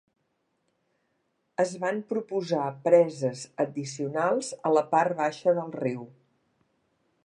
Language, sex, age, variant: Catalan, female, 60-69, Central